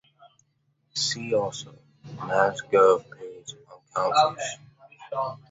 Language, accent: English, United States English